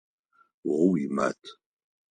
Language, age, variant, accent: Adyghe, 40-49, Адыгабзэ (Кирил, пстэумэ зэдыряе), Кıэмгуй (Çemguy)